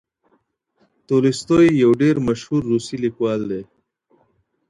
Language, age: Pashto, 30-39